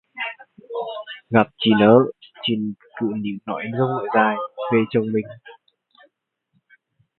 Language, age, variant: Vietnamese, 19-29, Hà Nội